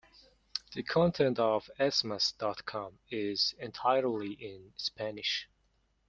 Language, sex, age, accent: English, male, 30-39, United States English